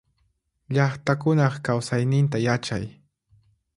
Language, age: Puno Quechua, 30-39